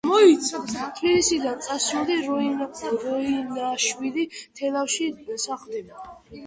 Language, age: Georgian, under 19